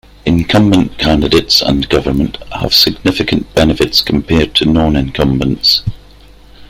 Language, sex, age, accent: English, male, 40-49, Scottish English